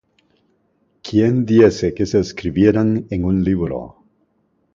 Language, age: Spanish, 50-59